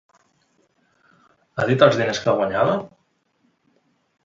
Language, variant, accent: Catalan, Central, central